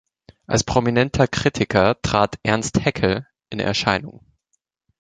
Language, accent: German, Deutschland Deutsch